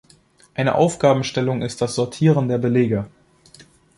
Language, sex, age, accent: German, male, under 19, Deutschland Deutsch